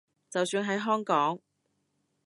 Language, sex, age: Cantonese, female, 30-39